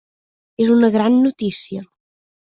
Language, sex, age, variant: Catalan, female, 19-29, Central